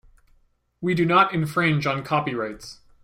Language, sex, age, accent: English, male, 19-29, Canadian English